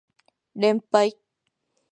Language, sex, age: Japanese, female, 19-29